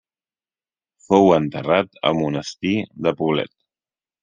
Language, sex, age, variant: Catalan, male, 30-39, Central